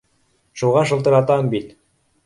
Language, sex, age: Bashkir, male, 19-29